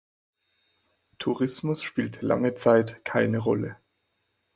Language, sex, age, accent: German, male, 19-29, Deutschland Deutsch; Österreichisches Deutsch